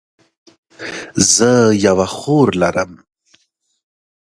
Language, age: Pashto, 30-39